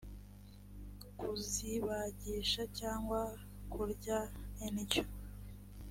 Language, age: Kinyarwanda, 19-29